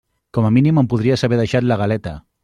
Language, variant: Catalan, Central